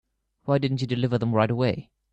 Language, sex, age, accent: English, male, under 19, England English